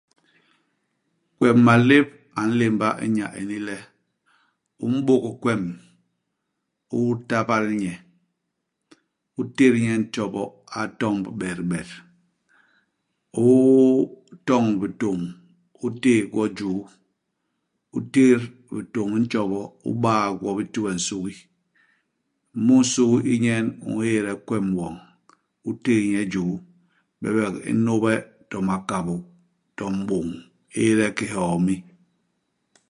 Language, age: Basaa, 40-49